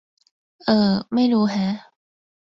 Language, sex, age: Thai, female, under 19